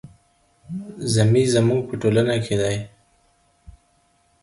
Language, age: Pashto, 19-29